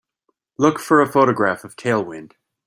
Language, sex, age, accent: English, male, 30-39, United States English